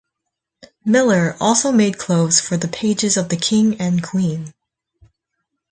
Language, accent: English, United States English